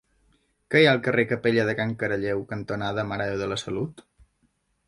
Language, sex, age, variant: Catalan, male, 19-29, Balear